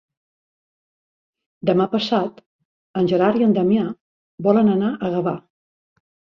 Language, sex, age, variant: Catalan, female, 60-69, Central